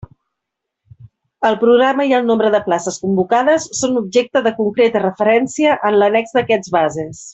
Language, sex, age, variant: Catalan, female, 40-49, Central